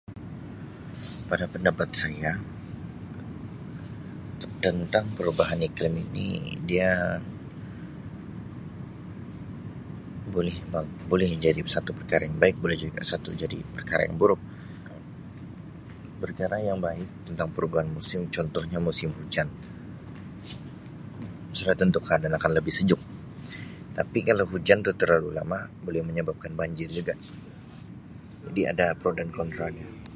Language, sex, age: Sabah Malay, male, 19-29